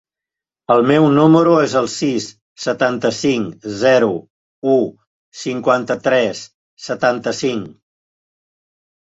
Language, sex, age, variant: Catalan, male, 70-79, Central